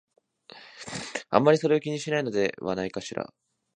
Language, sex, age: Japanese, male, 19-29